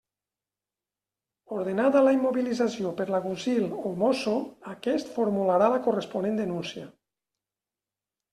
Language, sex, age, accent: Catalan, male, 50-59, valencià